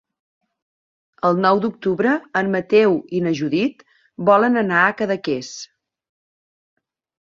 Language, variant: Catalan, Septentrional